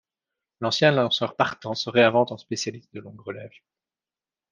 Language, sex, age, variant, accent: French, male, 30-39, Français d'Europe, Français de Belgique